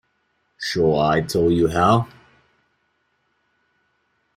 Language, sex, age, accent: English, male, 19-29, United States English